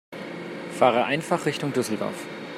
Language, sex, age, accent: German, male, 30-39, Deutschland Deutsch